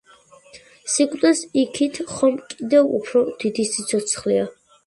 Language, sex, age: Georgian, female, 19-29